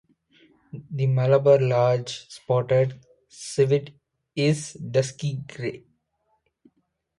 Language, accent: English, India and South Asia (India, Pakistan, Sri Lanka)